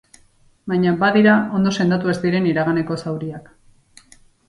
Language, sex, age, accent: Basque, female, 40-49, Erdialdekoa edo Nafarra (Gipuzkoa, Nafarroa)